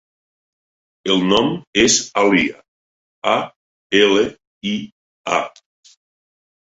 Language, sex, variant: Catalan, male, Nord-Occidental